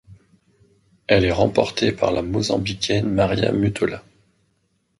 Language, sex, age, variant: French, male, 40-49, Français de métropole